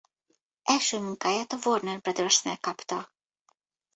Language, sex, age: Hungarian, female, 50-59